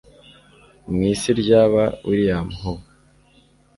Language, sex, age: Kinyarwanda, male, 19-29